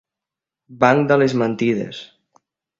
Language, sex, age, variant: Catalan, male, under 19, Central